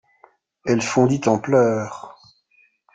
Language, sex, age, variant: French, male, 50-59, Français de métropole